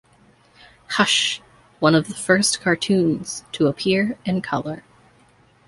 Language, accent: English, United States English